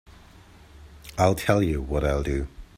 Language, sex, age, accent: English, male, 30-39, England English